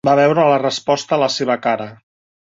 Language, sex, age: Catalan, male, 50-59